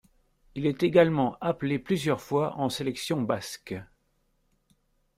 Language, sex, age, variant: French, male, 60-69, Français de métropole